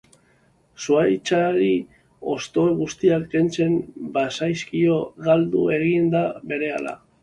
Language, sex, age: Basque, male, 30-39